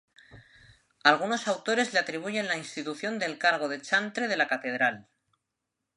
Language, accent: Spanish, España: Centro-Sur peninsular (Madrid, Toledo, Castilla-La Mancha)